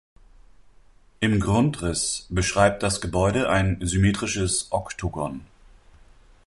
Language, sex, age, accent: German, male, 40-49, Deutschland Deutsch